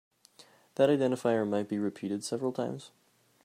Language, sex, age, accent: English, male, 19-29, United States English